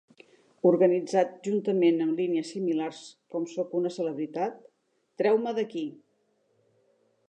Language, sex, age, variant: Catalan, female, 60-69, Central